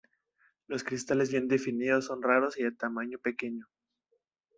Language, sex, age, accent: Spanish, male, 19-29, México